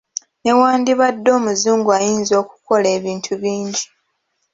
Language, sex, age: Ganda, female, 19-29